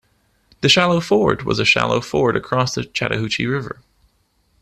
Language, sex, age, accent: English, male, 19-29, Canadian English